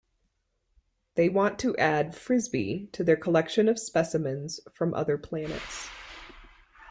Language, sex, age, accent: English, female, 30-39, United States English